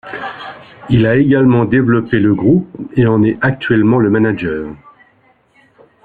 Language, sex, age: French, male, 60-69